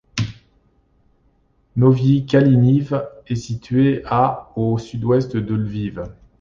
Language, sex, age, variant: French, male, 40-49, Français de métropole